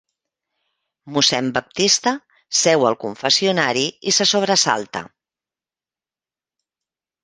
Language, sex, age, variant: Catalan, female, 50-59, Central